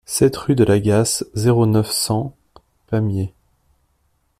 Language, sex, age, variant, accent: French, male, 19-29, Français d'Europe, Français de Suisse